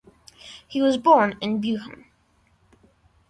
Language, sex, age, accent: English, male, under 19, United States English